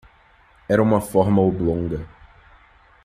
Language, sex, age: Portuguese, male, 19-29